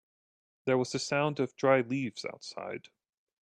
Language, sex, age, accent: English, male, 30-39, United States English